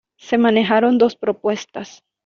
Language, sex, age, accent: Spanish, female, 19-29, América central